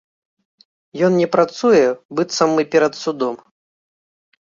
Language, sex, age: Belarusian, male, 30-39